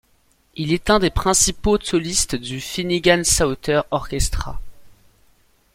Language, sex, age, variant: French, male, under 19, Français de métropole